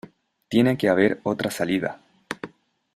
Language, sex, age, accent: Spanish, male, 19-29, Chileno: Chile, Cuyo